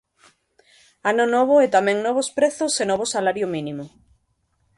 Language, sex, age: Galician, female, 30-39